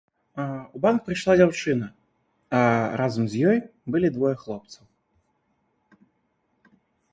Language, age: Belarusian, 19-29